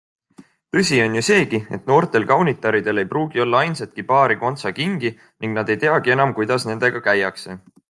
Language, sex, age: Estonian, male, 19-29